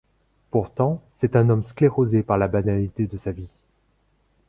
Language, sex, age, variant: French, male, 40-49, Français de métropole